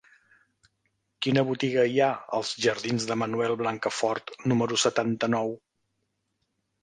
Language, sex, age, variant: Catalan, male, 50-59, Central